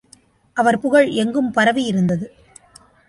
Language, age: Tamil, 50-59